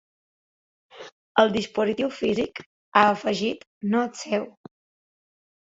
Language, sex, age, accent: Catalan, female, 30-39, mallorquí